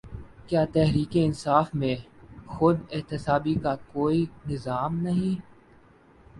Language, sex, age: Urdu, male, 19-29